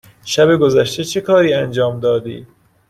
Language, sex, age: Persian, male, 30-39